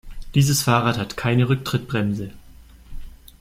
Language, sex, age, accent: German, male, 19-29, Deutschland Deutsch